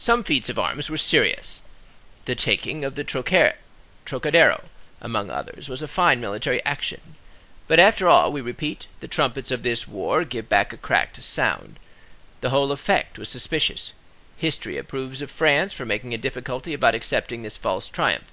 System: none